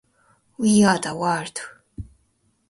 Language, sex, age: Japanese, female, 19-29